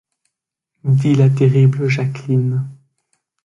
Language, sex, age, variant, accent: French, male, 19-29, Français d'Europe, Français de Belgique